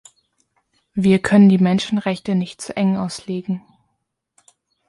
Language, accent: German, Deutschland Deutsch